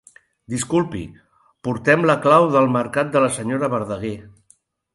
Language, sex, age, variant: Catalan, male, 50-59, Central